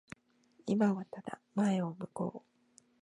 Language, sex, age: Japanese, female, 19-29